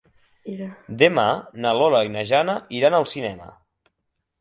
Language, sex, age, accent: Catalan, male, 19-29, central; nord-occidental